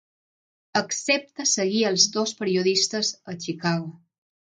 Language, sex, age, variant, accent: Catalan, female, under 19, Balear, balear; mallorquí